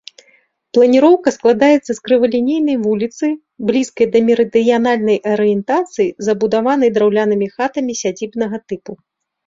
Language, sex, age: Belarusian, female, 40-49